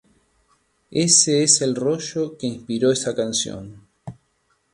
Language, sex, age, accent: Spanish, male, 40-49, Rioplatense: Argentina, Uruguay, este de Bolivia, Paraguay